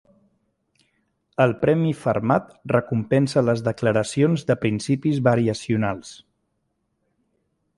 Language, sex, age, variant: Catalan, male, 40-49, Central